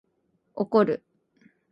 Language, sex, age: Japanese, female, 19-29